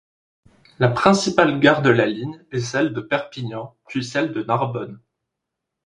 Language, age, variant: French, 19-29, Français de métropole